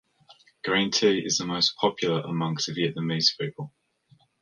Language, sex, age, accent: English, male, 19-29, Australian English